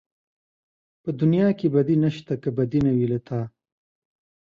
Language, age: Pashto, 30-39